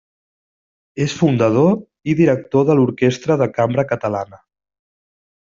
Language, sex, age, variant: Catalan, male, 30-39, Central